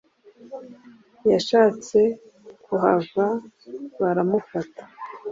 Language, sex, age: Kinyarwanda, female, 30-39